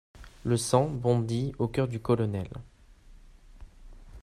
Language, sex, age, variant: French, male, 19-29, Français de métropole